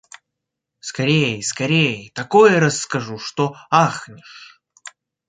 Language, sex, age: Russian, male, 19-29